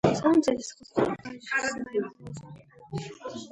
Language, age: Russian, under 19